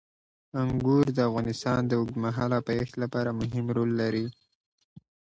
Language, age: Pashto, 19-29